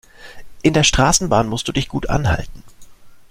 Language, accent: German, Deutschland Deutsch